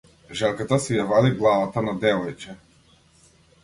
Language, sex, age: Macedonian, male, 19-29